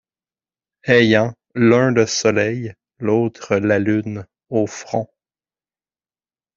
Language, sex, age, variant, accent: French, male, 30-39, Français d'Amérique du Nord, Français du Canada